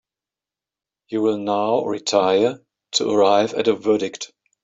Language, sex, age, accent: English, male, 50-59, United States English